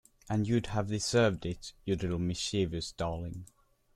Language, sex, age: English, male, under 19